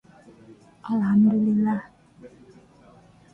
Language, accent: English, England English